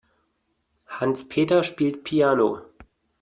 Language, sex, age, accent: German, male, 30-39, Deutschland Deutsch